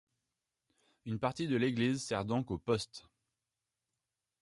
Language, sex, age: French, male, 30-39